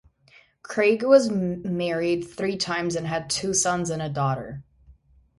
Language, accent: English, United States English